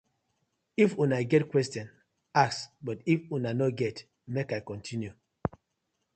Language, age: Nigerian Pidgin, 40-49